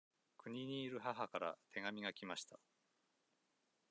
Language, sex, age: Japanese, male, 40-49